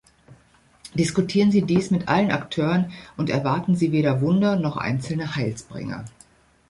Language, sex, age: German, female, 50-59